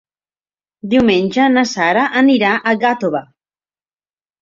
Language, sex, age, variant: Catalan, female, 50-59, Central